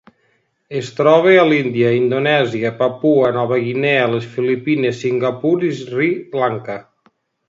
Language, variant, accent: Catalan, Nord-Occidental, nord-occidental